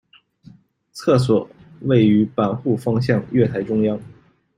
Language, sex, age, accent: Chinese, male, 19-29, 出生地：吉林省